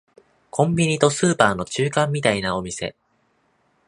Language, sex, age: Japanese, male, 19-29